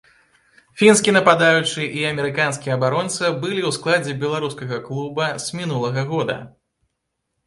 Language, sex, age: Belarusian, male, 19-29